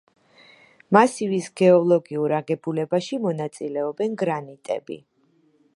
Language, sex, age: Georgian, female, 40-49